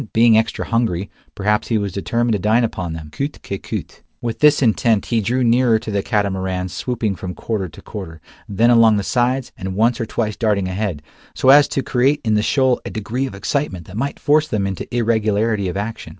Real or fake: real